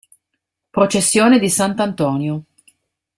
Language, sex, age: Italian, female, 40-49